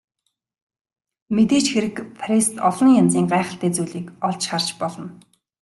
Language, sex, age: Mongolian, female, 19-29